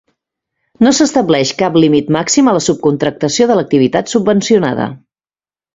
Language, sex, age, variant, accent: Catalan, female, 40-49, Central, Català central